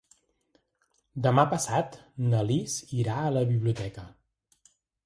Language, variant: Catalan, Central